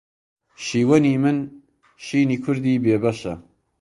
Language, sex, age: Central Kurdish, male, 30-39